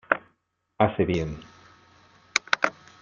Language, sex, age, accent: Spanish, male, 60-69, Rioplatense: Argentina, Uruguay, este de Bolivia, Paraguay